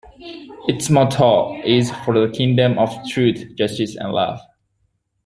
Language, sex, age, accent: English, male, 19-29, United States English